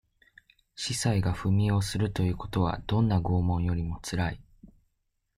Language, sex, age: Japanese, male, under 19